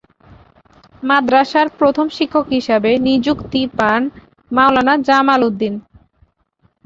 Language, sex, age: Bengali, female, 19-29